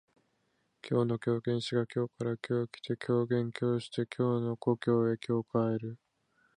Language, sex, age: Japanese, male, 19-29